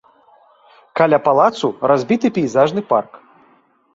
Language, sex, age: Belarusian, male, 40-49